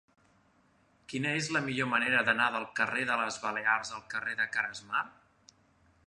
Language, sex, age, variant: Catalan, male, 40-49, Central